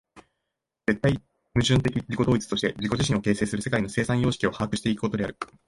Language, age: Japanese, 19-29